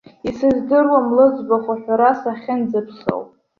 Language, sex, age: Abkhazian, female, under 19